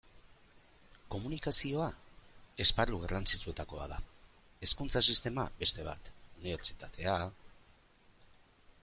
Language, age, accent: Basque, 50-59, Erdialdekoa edo Nafarra (Gipuzkoa, Nafarroa)